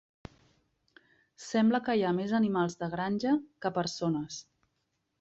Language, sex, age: Catalan, female, 40-49